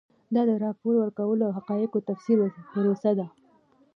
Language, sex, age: Pashto, female, 19-29